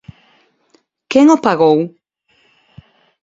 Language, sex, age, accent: Galician, female, 50-59, Normativo (estándar)